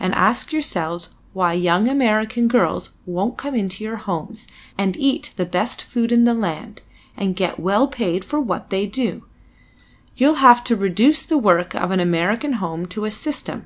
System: none